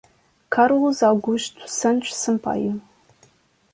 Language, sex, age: Portuguese, female, 19-29